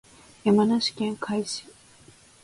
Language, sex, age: Japanese, female, 19-29